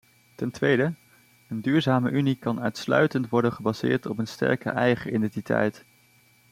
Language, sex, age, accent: Dutch, male, 19-29, Nederlands Nederlands